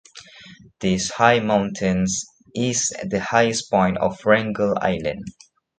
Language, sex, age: English, male, 19-29